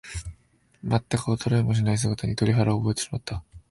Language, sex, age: Japanese, male, 19-29